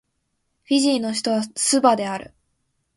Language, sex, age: Japanese, female, 19-29